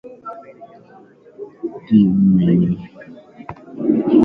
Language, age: Igbo, 19-29